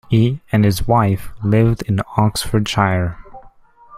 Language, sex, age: English, male, 19-29